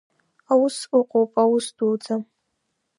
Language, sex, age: Abkhazian, female, under 19